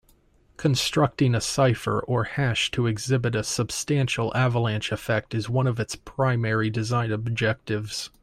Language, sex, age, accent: English, male, 19-29, United States English